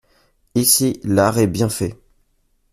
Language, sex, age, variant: French, male, 19-29, Français de métropole